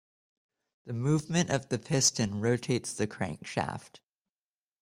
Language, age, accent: English, 19-29, United States English